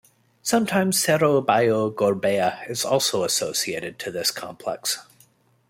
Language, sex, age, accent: English, male, 30-39, United States English